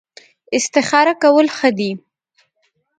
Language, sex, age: Pashto, female, under 19